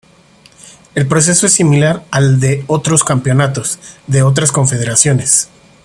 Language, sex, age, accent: Spanish, male, 30-39, México